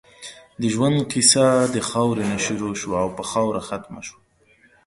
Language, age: Pashto, 19-29